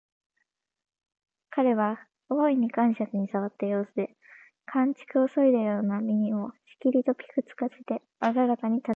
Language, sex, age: Japanese, female, under 19